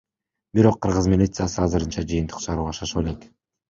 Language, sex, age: Kyrgyz, male, under 19